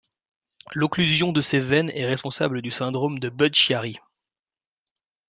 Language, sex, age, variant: French, male, 30-39, Français de métropole